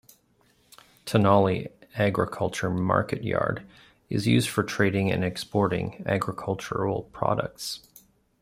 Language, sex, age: English, male, 40-49